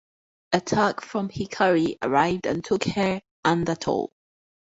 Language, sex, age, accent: English, female, 30-39, United States English